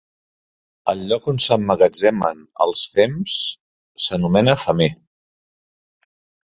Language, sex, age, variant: Catalan, male, 40-49, Central